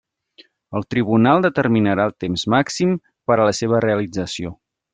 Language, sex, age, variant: Catalan, male, 30-39, Central